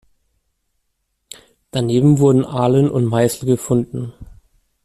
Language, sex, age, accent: German, male, 19-29, Deutschland Deutsch